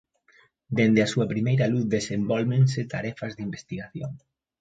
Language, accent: Galician, Central (gheada)